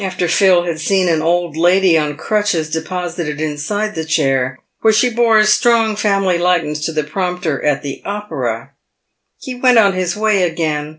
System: none